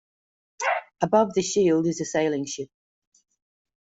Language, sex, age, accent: English, female, 50-59, Australian English